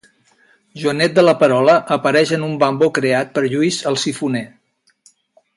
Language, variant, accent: Catalan, Central, central